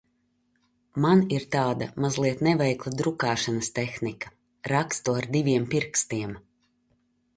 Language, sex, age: Latvian, female, 40-49